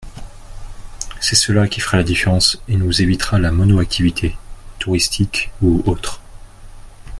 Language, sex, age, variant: French, male, 30-39, Français de métropole